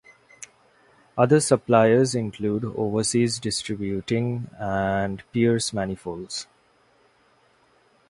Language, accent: English, India and South Asia (India, Pakistan, Sri Lanka)